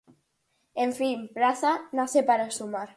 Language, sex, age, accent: Galician, female, under 19, Normativo (estándar)